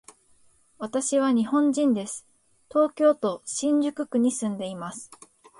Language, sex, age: Japanese, female, 19-29